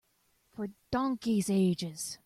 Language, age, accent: English, 30-39, United States English